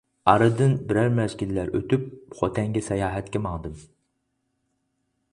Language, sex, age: Uyghur, male, 19-29